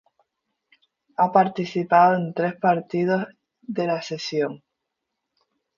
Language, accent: Spanish, España: Islas Canarias